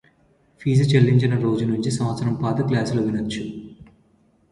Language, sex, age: Telugu, male, under 19